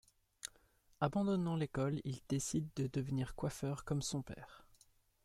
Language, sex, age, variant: French, male, 30-39, Français de métropole